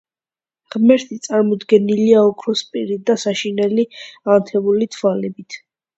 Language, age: Georgian, under 19